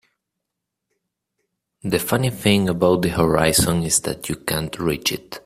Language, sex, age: English, male, 30-39